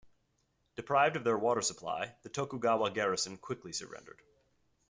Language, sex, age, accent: English, male, 19-29, United States English